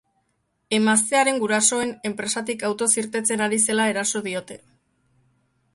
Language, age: Basque, 19-29